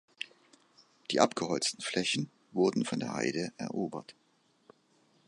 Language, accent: German, Deutschland Deutsch